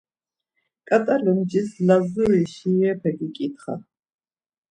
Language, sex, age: Laz, female, 50-59